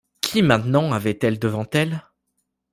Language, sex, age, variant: French, male, under 19, Français de métropole